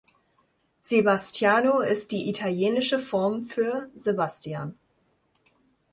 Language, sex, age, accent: German, female, 19-29, Deutschland Deutsch